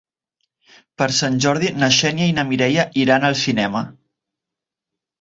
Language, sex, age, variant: Catalan, male, 19-29, Central